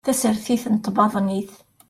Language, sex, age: Kabyle, female, 40-49